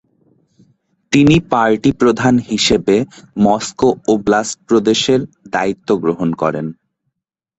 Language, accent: Bengali, প্রমিত